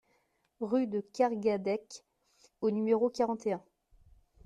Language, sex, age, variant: French, female, 19-29, Français de métropole